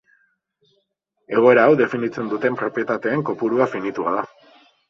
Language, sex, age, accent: Basque, male, 30-39, Mendebalekoa (Araba, Bizkaia, Gipuzkoako mendebaleko herri batzuk)